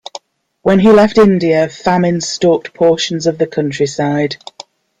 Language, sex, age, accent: English, female, 40-49, England English